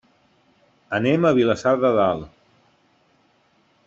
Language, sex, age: Catalan, male, 50-59